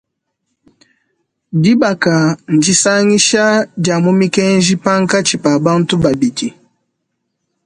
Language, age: Luba-Lulua, 30-39